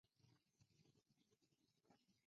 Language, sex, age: Bengali, male, 30-39